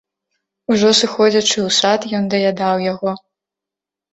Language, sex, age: Belarusian, female, 19-29